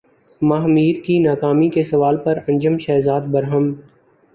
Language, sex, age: Urdu, male, 19-29